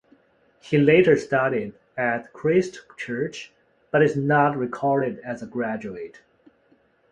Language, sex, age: English, male, 30-39